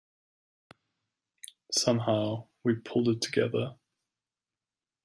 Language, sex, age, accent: English, male, 30-39, Southern African (South Africa, Zimbabwe, Namibia)